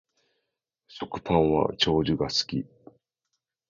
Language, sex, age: Japanese, male, 40-49